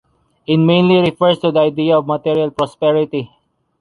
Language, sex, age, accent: English, male, 19-29, Filipino